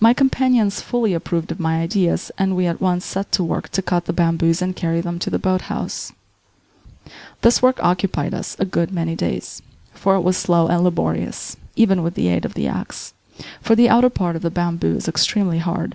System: none